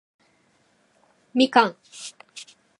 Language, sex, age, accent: Japanese, female, 19-29, 標準語